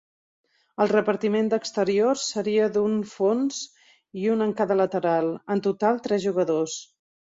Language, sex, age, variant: Catalan, female, 50-59, Central